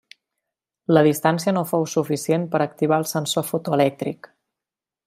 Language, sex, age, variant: Catalan, male, 30-39, Central